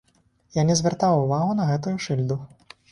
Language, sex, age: Belarusian, male, 19-29